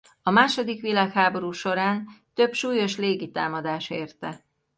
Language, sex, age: Hungarian, female, 50-59